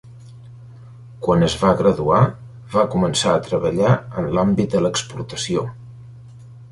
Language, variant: Catalan, Central